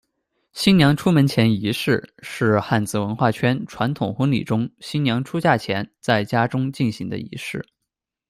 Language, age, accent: Chinese, 19-29, 出生地：四川省